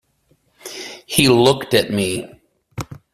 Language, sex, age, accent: English, male, 30-39, United States English